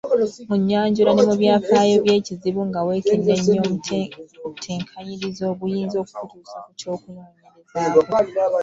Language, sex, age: Ganda, female, 19-29